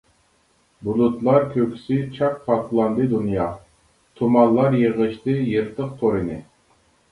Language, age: Uyghur, 40-49